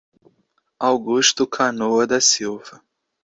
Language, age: Portuguese, 19-29